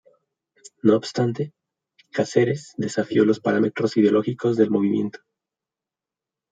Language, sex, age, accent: Spanish, male, 19-29, México